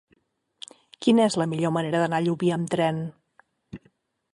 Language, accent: Catalan, central; nord-occidental